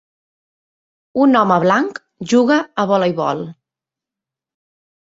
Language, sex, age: Catalan, female, 30-39